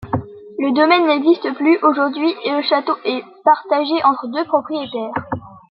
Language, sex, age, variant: French, male, under 19, Français de métropole